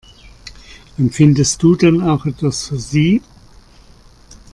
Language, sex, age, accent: German, male, 50-59, Deutschland Deutsch